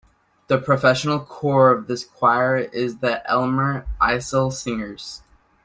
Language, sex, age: English, male, 19-29